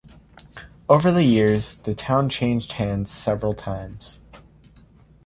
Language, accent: English, United States English